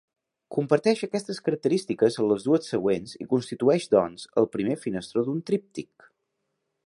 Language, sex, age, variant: Catalan, male, 30-39, Balear